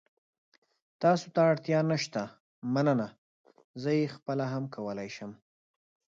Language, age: Pashto, 30-39